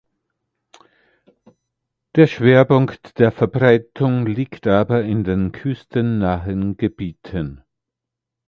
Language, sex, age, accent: German, male, 60-69, Österreichisches Deutsch